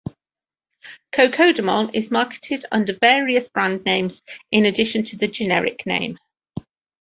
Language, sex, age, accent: English, female, 50-59, England English